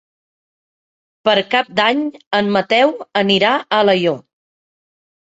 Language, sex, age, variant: Catalan, female, 40-49, Central